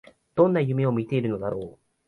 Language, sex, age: Japanese, male, 19-29